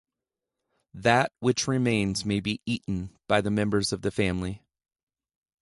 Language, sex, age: English, male, 30-39